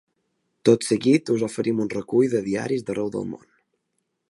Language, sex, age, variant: Catalan, male, 19-29, Balear